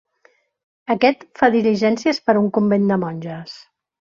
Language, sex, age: Catalan, female, 60-69